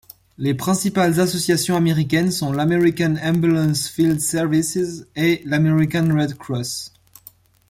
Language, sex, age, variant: French, male, under 19, Français de métropole